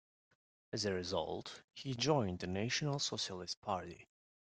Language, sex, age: English, male, 19-29